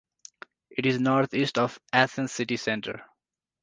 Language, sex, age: English, male, 19-29